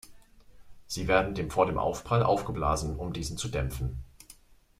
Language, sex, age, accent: German, male, 30-39, Deutschland Deutsch